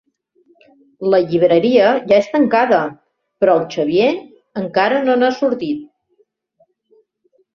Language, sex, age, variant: Catalan, female, 50-59, Central